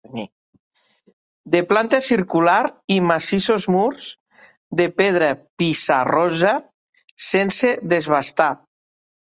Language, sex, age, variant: Catalan, male, 40-49, Nord-Occidental